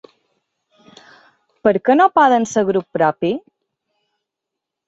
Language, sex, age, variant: Catalan, female, 30-39, Balear